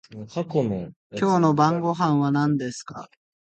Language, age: Japanese, 19-29